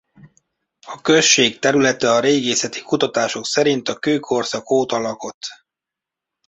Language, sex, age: Hungarian, male, 30-39